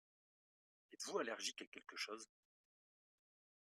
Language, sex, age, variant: French, male, 30-39, Français de métropole